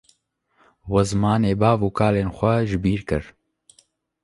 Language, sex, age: Kurdish, male, 19-29